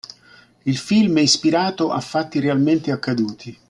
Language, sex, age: Italian, male, 60-69